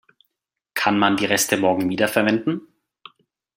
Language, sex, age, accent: German, male, 30-39, Deutschland Deutsch